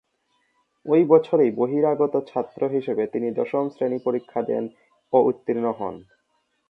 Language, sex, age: Bengali, male, under 19